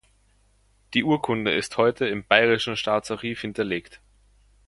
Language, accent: German, Österreichisches Deutsch